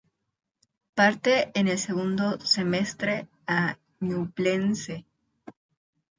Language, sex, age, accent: Spanish, female, 30-39, México